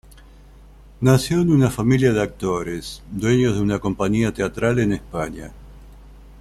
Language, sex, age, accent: Spanish, male, 40-49, Rioplatense: Argentina, Uruguay, este de Bolivia, Paraguay